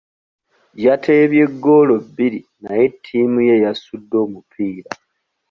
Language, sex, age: Ganda, male, 30-39